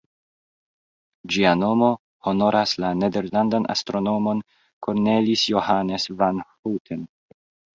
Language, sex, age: Esperanto, male, 19-29